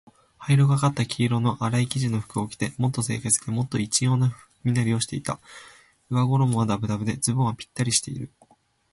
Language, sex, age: Japanese, male, 19-29